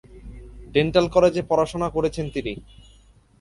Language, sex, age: Bengali, male, 19-29